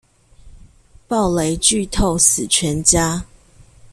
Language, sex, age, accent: Chinese, female, 40-49, 出生地：臺南市